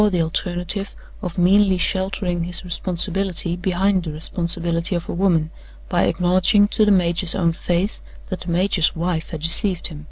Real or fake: real